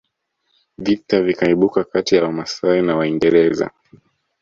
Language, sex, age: Swahili, male, 19-29